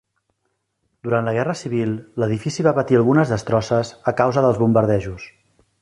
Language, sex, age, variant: Catalan, male, 40-49, Central